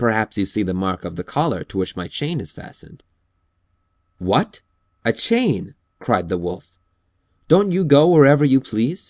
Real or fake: real